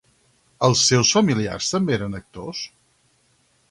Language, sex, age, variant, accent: Catalan, male, 50-59, Central, central